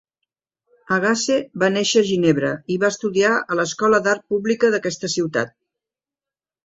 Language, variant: Catalan, Central